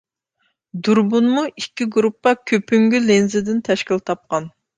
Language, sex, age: Uyghur, female, 40-49